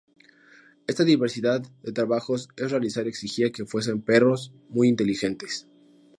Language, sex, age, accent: Spanish, male, under 19, México